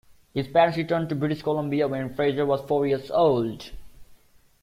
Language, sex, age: English, male, 19-29